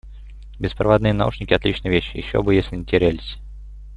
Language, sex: Russian, male